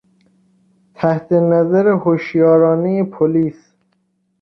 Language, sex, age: Persian, male, 19-29